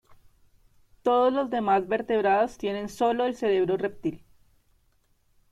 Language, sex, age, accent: Spanish, female, 19-29, Andino-Pacífico: Colombia, Perú, Ecuador, oeste de Bolivia y Venezuela andina